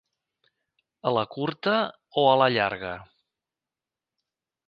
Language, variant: Catalan, Central